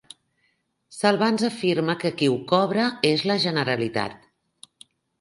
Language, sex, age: Catalan, female, 50-59